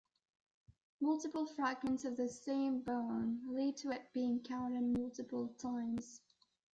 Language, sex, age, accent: English, female, under 19, England English